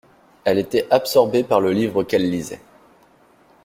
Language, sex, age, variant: French, male, 19-29, Français de métropole